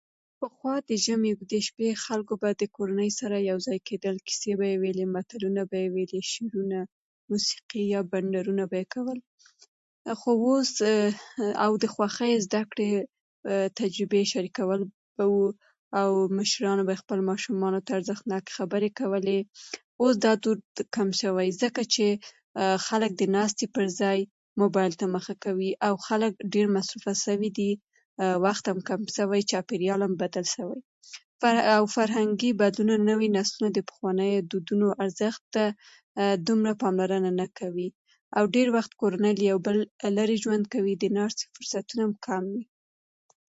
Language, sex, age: Pashto, female, 19-29